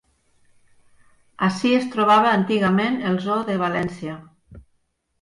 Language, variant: Catalan, Nord-Occidental